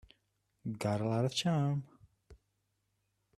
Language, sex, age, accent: English, male, 19-29, India and South Asia (India, Pakistan, Sri Lanka)